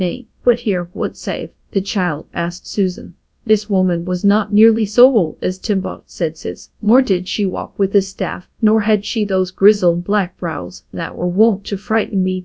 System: TTS, GradTTS